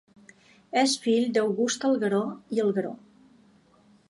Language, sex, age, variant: Catalan, female, 40-49, Balear